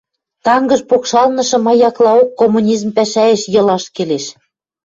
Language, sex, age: Western Mari, female, 50-59